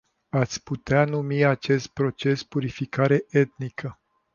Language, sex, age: Romanian, male, 50-59